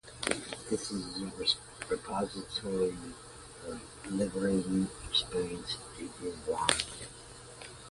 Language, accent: English, United States English